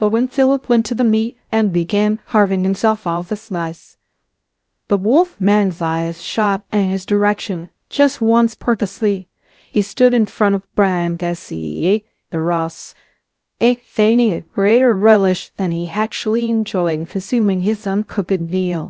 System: TTS, VITS